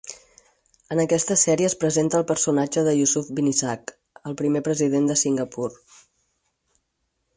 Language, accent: Catalan, estàndard